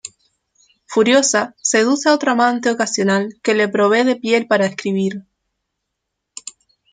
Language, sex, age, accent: Spanish, female, 19-29, Rioplatense: Argentina, Uruguay, este de Bolivia, Paraguay